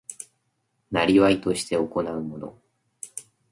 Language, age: Japanese, 19-29